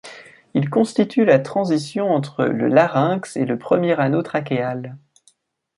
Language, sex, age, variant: French, male, 19-29, Français de métropole